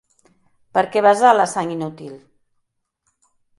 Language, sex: Catalan, female